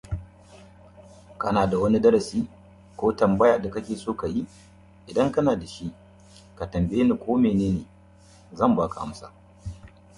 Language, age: English, 30-39